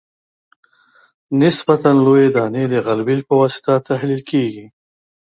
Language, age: Pashto, 30-39